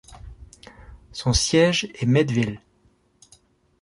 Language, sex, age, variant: French, male, 30-39, Français de métropole